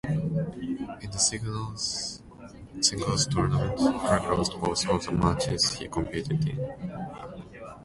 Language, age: English, 19-29